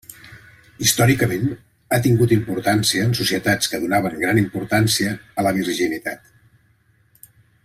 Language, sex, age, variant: Catalan, male, 40-49, Central